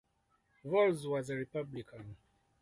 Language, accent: English, Southern African (South Africa, Zimbabwe, Namibia)